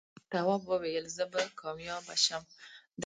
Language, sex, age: Pashto, female, 19-29